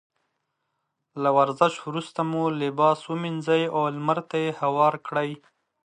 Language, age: Pashto, 30-39